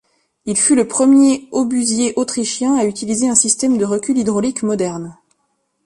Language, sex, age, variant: French, female, 30-39, Français de métropole